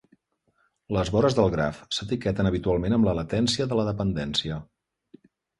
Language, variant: Catalan, Central